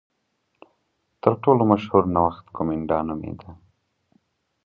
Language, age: Pashto, 19-29